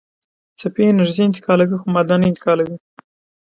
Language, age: Pashto, 19-29